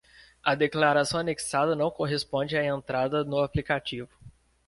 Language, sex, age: Portuguese, male, 19-29